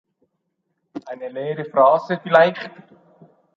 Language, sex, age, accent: German, male, 40-49, Schweizerdeutsch